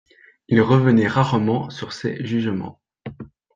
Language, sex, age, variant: French, male, 19-29, Français de métropole